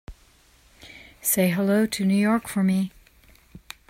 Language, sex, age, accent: English, female, 60-69, United States English